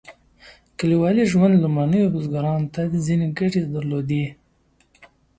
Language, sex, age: Pashto, male, 19-29